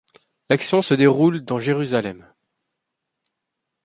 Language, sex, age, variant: French, male, 30-39, Français de métropole